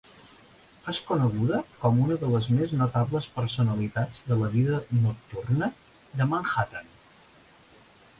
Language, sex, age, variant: Catalan, male, 40-49, Balear